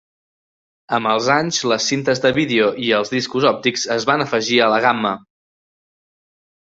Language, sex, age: Catalan, male, 30-39